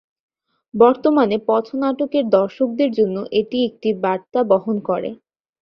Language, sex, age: Bengali, female, 19-29